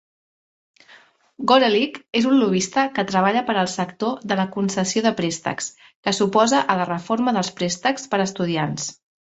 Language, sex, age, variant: Catalan, female, 30-39, Central